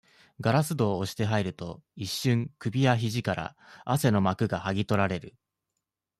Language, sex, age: Japanese, male, 19-29